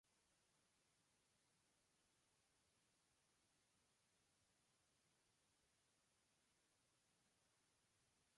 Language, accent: Spanish, Rioplatense: Argentina, Uruguay, este de Bolivia, Paraguay